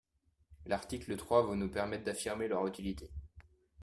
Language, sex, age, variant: French, male, 19-29, Français de métropole